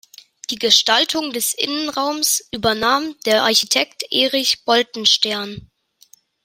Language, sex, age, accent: German, male, under 19, Deutschland Deutsch